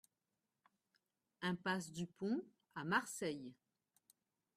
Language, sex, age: French, female, 50-59